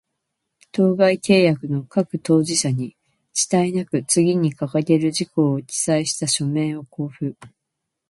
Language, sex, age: Japanese, female, 50-59